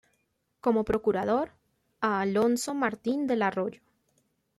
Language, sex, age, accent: Spanish, female, 19-29, Caribe: Cuba, Venezuela, Puerto Rico, República Dominicana, Panamá, Colombia caribeña, México caribeño, Costa del golfo de México